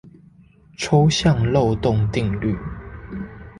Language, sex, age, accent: Chinese, male, 19-29, 出生地：臺北市